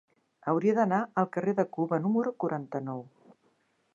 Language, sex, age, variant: Catalan, female, 60-69, Central